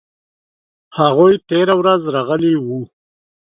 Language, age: Pashto, 40-49